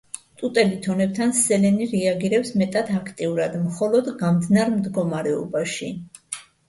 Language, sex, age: Georgian, female, 50-59